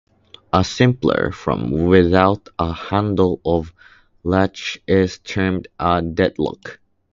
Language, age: English, 19-29